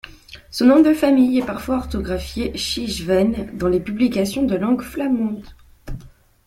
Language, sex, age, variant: French, female, 19-29, Français de métropole